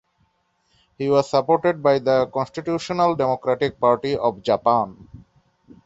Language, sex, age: English, male, 19-29